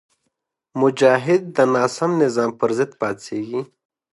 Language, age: Pashto, 19-29